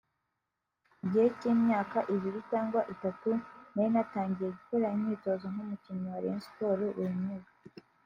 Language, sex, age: Kinyarwanda, male, 19-29